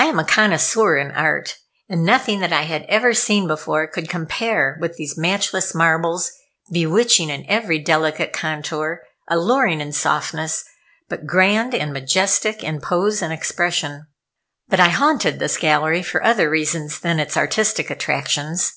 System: none